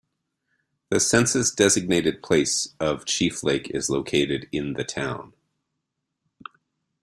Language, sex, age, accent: English, male, 40-49, Canadian English